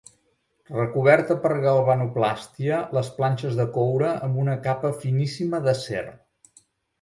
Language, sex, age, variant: Catalan, male, 40-49, Central